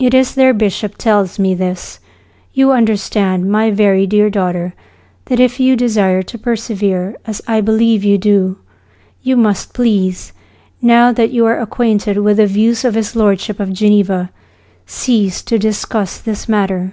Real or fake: real